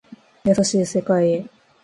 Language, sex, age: Japanese, female, under 19